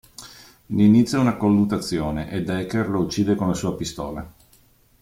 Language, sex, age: Italian, male, 40-49